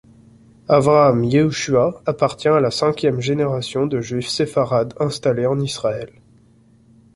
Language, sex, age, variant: French, male, 30-39, Français de métropole